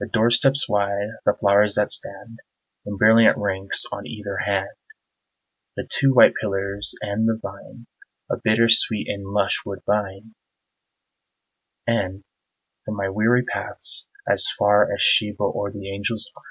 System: none